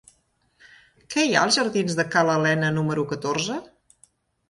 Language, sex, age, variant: Catalan, female, 40-49, Central